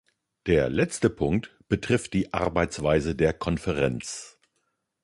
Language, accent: German, Deutschland Deutsch